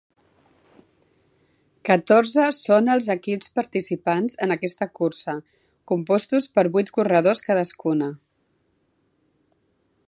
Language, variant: Catalan, Central